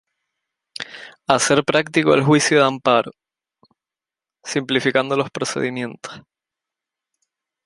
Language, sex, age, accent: Spanish, male, 19-29, España: Islas Canarias